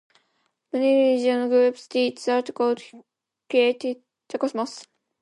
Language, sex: English, female